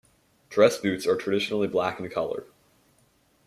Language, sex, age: English, male, under 19